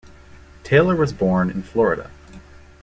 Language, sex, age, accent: English, male, 19-29, Canadian English